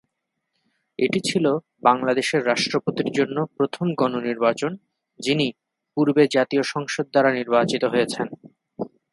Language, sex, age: Bengali, male, 30-39